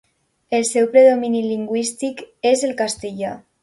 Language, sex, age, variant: Catalan, female, under 19, Alacantí